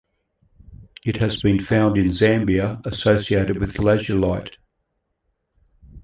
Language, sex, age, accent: English, male, 60-69, Australian English